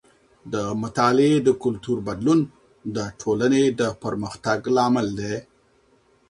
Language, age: Pashto, 40-49